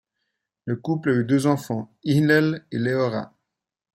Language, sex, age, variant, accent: French, male, 30-39, Français d'Europe, Français de Suisse